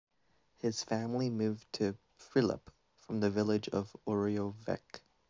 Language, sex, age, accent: English, male, 19-29, Canadian English